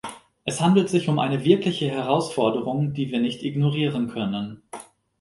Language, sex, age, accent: German, male, 30-39, Deutschland Deutsch